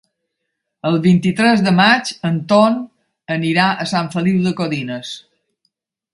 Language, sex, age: Catalan, female, 70-79